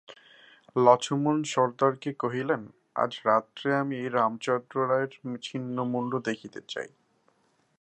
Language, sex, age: Bengali, male, 19-29